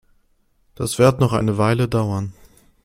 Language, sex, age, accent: German, male, 19-29, Deutschland Deutsch